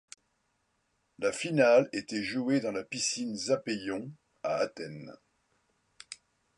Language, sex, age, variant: French, male, 60-69, Français de métropole